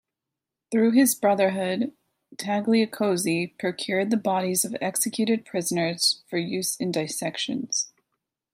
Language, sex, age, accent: English, female, 30-39, United States English